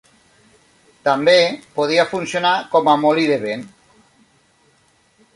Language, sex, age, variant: Catalan, male, 40-49, Nord-Occidental